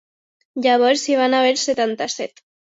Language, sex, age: Catalan, female, under 19